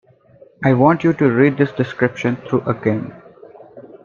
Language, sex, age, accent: English, male, 19-29, India and South Asia (India, Pakistan, Sri Lanka)